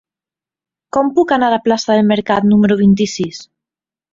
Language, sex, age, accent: Catalan, female, 30-39, valencià